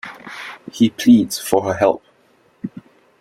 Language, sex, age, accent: English, male, 19-29, Singaporean English